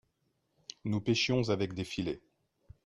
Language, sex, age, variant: French, male, 40-49, Français de métropole